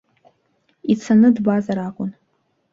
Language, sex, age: Abkhazian, female, under 19